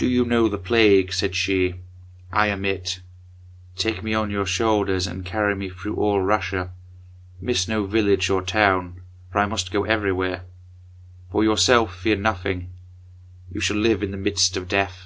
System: none